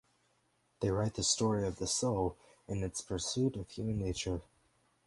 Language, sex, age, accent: English, male, under 19, United States English